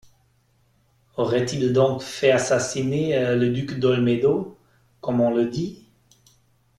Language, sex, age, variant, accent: French, male, 40-49, Français d'Europe, Français d’Allemagne